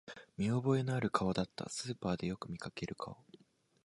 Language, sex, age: Japanese, male, 19-29